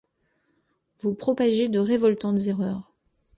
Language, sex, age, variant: French, female, 40-49, Français de métropole